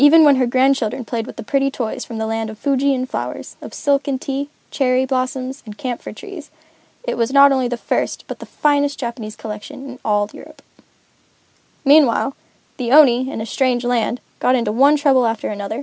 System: none